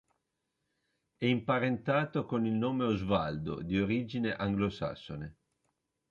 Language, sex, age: Italian, female, 60-69